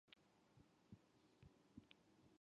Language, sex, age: English, female, 19-29